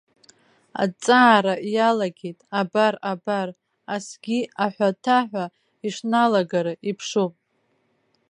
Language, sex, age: Abkhazian, female, 19-29